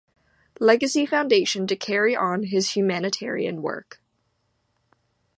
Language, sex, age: English, female, 19-29